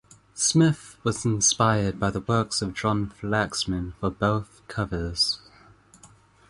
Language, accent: English, New Zealand English